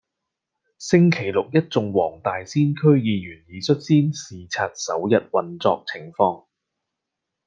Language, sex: Cantonese, male